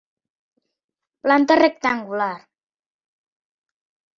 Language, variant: Catalan, Central